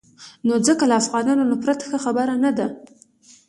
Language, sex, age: Pashto, female, 19-29